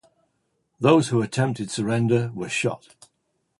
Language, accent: English, England English